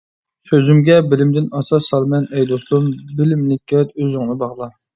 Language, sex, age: Uyghur, male, 30-39